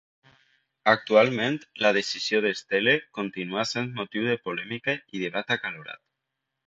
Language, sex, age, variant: Catalan, male, 19-29, Valencià septentrional